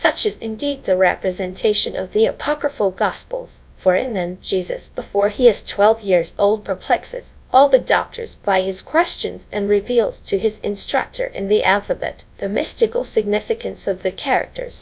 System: TTS, GradTTS